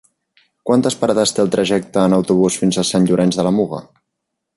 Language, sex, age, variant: Catalan, male, 19-29, Central